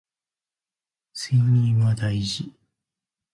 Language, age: Japanese, 19-29